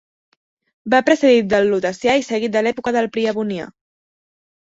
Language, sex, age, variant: Catalan, female, under 19, Central